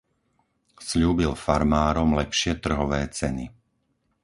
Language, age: Slovak, 50-59